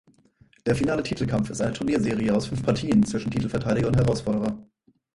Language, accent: German, Deutschland Deutsch